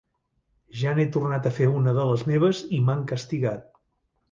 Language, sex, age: Catalan, male, 50-59